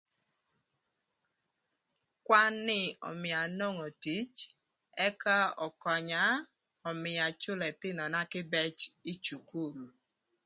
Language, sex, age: Thur, female, 30-39